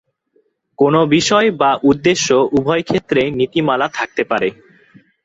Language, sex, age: Bengali, male, 19-29